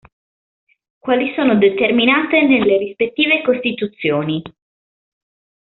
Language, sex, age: Italian, female, 19-29